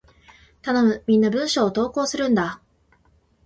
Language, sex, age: Japanese, female, 19-29